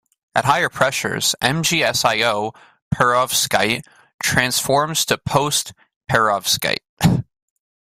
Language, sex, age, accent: English, male, 19-29, Canadian English